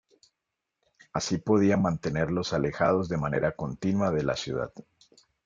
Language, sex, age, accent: Spanish, male, 40-49, Andino-Pacífico: Colombia, Perú, Ecuador, oeste de Bolivia y Venezuela andina